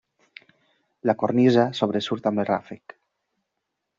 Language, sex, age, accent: Catalan, male, 19-29, valencià